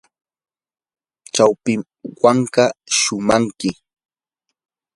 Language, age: Yanahuanca Pasco Quechua, 19-29